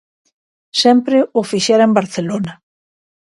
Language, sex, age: Galician, female, 50-59